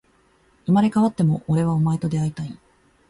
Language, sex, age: Japanese, female, 19-29